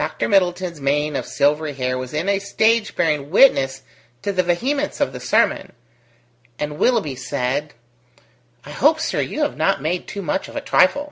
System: none